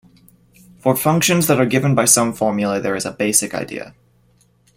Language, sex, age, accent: English, male, 19-29, Canadian English